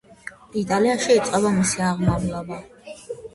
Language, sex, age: Georgian, female, under 19